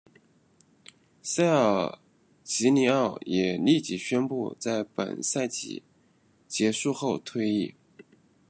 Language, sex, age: Chinese, male, 30-39